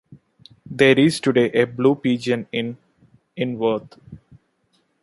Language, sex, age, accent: English, male, 30-39, India and South Asia (India, Pakistan, Sri Lanka)